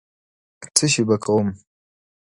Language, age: Pashto, 19-29